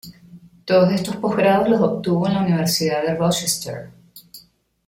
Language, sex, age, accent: Spanish, female, 40-49, Caribe: Cuba, Venezuela, Puerto Rico, República Dominicana, Panamá, Colombia caribeña, México caribeño, Costa del golfo de México